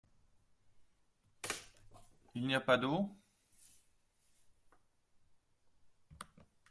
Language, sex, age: French, male, 40-49